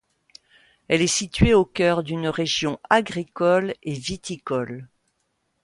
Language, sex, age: French, female, 60-69